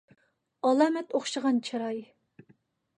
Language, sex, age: Uyghur, female, 40-49